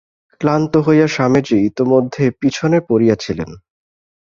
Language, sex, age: Bengali, male, 19-29